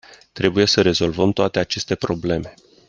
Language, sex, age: Romanian, male, 40-49